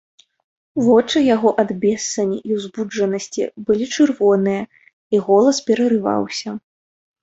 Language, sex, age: Belarusian, female, 30-39